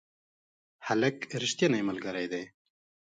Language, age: Pashto, 30-39